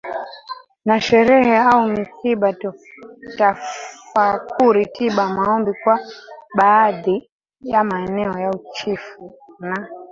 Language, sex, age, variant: Swahili, female, 19-29, Kiswahili cha Bara ya Kenya